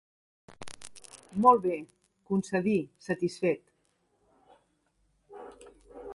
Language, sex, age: Catalan, female, 40-49